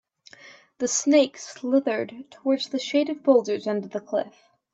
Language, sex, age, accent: English, female, 19-29, United States English